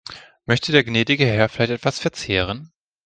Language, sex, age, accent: German, male, 30-39, Deutschland Deutsch